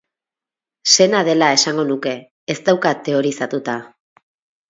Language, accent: Basque, Mendebalekoa (Araba, Bizkaia, Gipuzkoako mendebaleko herri batzuk)